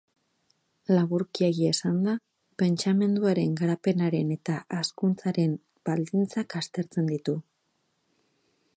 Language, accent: Basque, Erdialdekoa edo Nafarra (Gipuzkoa, Nafarroa)